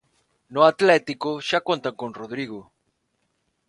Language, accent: Galician, Normativo (estándar); Neofalante